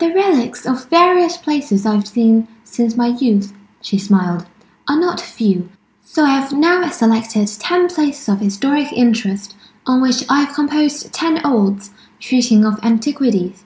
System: none